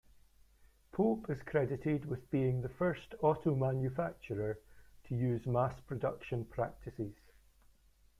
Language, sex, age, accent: English, male, 40-49, Scottish English